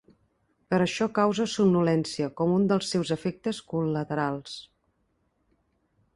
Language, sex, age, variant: Catalan, female, 40-49, Central